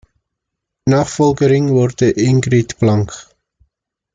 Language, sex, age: German, male, 19-29